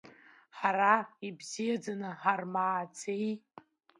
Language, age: Abkhazian, under 19